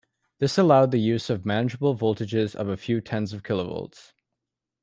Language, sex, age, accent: English, male, under 19, Canadian English